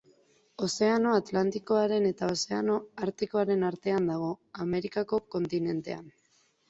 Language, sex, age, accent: Basque, female, 19-29, Mendebalekoa (Araba, Bizkaia, Gipuzkoako mendebaleko herri batzuk)